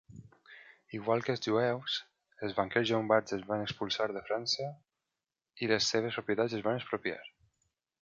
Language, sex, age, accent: Catalan, male, 19-29, valencià